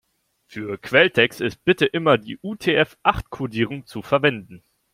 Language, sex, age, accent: German, male, 19-29, Deutschland Deutsch